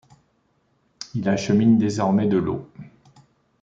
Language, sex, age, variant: French, male, 40-49, Français de métropole